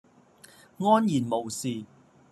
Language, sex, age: Cantonese, male, 40-49